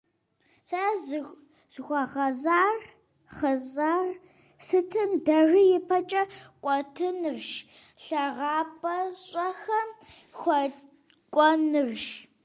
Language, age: Kabardian, under 19